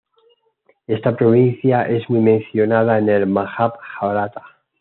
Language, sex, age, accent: Spanish, male, 50-59, España: Centro-Sur peninsular (Madrid, Toledo, Castilla-La Mancha)